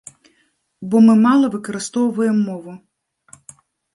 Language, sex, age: Belarusian, female, 40-49